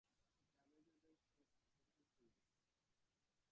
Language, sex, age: Bengali, male, under 19